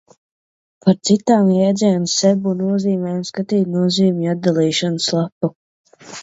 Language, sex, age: Latvian, male, under 19